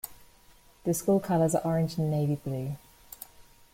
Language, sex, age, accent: English, female, 30-39, England English